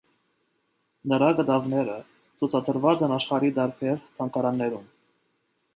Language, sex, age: Armenian, male, 19-29